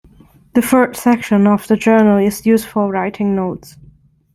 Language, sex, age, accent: English, female, 19-29, Hong Kong English